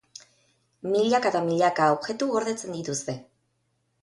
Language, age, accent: Basque, 30-39, Erdialdekoa edo Nafarra (Gipuzkoa, Nafarroa)